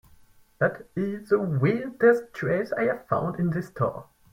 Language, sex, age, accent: English, male, 19-29, french accent